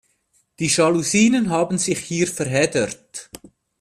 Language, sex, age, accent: German, male, 40-49, Schweizerdeutsch